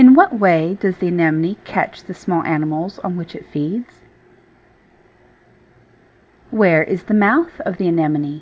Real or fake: real